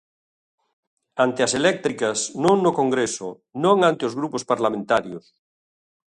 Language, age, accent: Galician, 60-69, Oriental (común en zona oriental)